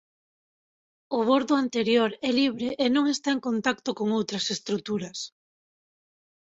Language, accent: Galician, Oriental (común en zona oriental)